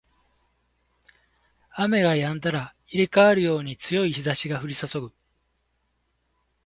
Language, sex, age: Japanese, male, 50-59